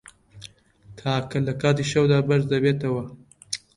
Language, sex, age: Central Kurdish, male, 30-39